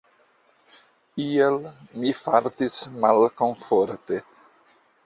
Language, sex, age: Esperanto, male, 50-59